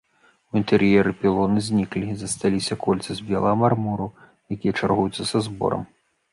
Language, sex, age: Belarusian, male, 30-39